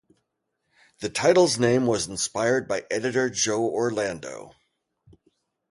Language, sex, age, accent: English, male, 50-59, United States English